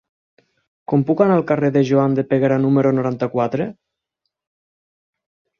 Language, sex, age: Catalan, male, 19-29